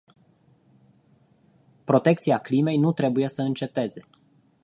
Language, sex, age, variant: Romanian, male, 40-49, Romanian-Romania